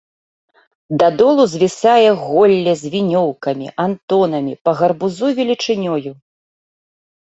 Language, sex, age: Belarusian, female, 40-49